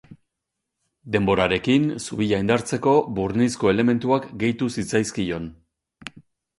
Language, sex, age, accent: Basque, male, 50-59, Erdialdekoa edo Nafarra (Gipuzkoa, Nafarroa)